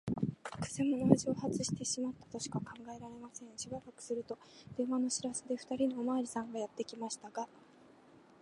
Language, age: Japanese, 19-29